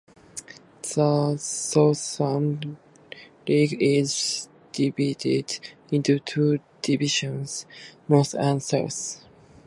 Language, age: English, under 19